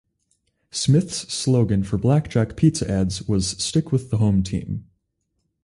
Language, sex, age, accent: English, male, 19-29, United States English